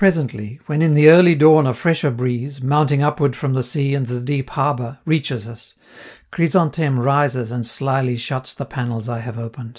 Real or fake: real